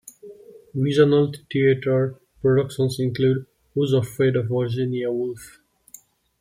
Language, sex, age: English, male, 19-29